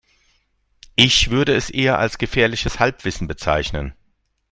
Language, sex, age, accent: German, male, 50-59, Deutschland Deutsch